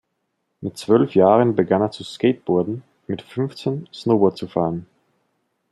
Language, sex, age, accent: German, male, 19-29, Österreichisches Deutsch